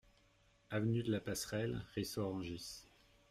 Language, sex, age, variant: French, male, 30-39, Français de métropole